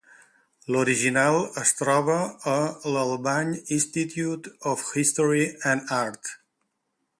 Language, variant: Catalan, Balear